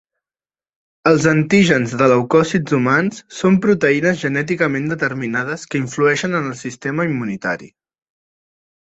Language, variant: Catalan, Central